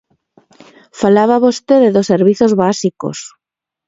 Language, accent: Galician, Normativo (estándar)